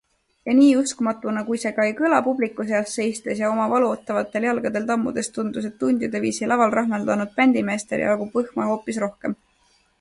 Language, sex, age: Estonian, female, 19-29